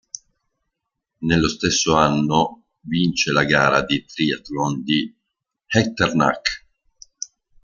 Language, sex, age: Italian, male, 50-59